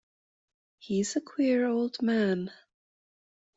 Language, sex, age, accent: English, female, 30-39, Canadian English